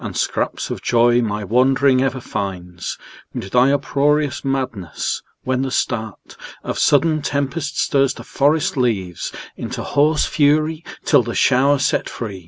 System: none